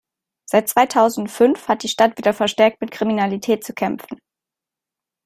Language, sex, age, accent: German, female, 19-29, Deutschland Deutsch